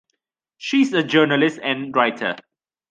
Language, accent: English, United States English